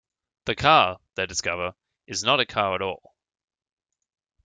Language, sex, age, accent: English, male, 19-29, Australian English